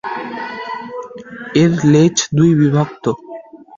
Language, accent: Bengali, Standard Bengali